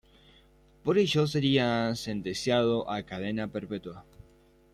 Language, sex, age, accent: Spanish, male, under 19, Rioplatense: Argentina, Uruguay, este de Bolivia, Paraguay